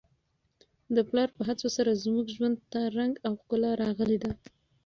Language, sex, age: Pashto, female, 19-29